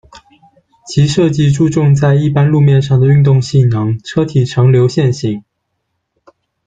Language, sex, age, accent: Chinese, male, 19-29, 出生地：福建省